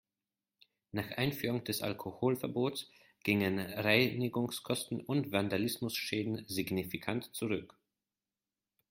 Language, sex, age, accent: German, male, 19-29, Österreichisches Deutsch